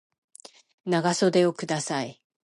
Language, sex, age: Japanese, female, 60-69